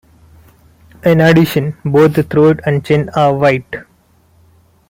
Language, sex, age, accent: English, male, 19-29, India and South Asia (India, Pakistan, Sri Lanka)